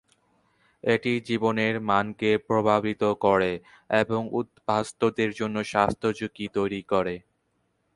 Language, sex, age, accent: Bengali, male, 19-29, fluent